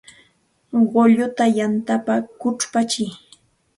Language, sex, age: Santa Ana de Tusi Pasco Quechua, female, 30-39